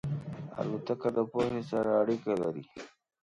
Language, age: Pashto, 30-39